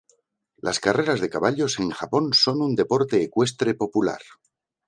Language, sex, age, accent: Spanish, male, 50-59, España: Centro-Sur peninsular (Madrid, Toledo, Castilla-La Mancha)